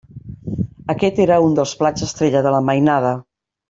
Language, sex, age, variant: Catalan, female, 50-59, Nord-Occidental